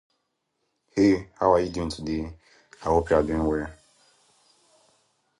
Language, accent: English, United States English